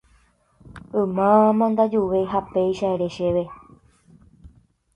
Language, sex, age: Guarani, male, under 19